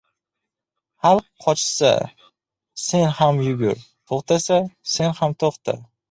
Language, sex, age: Uzbek, male, 19-29